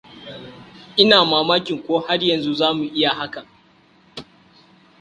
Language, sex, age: Hausa, male, 19-29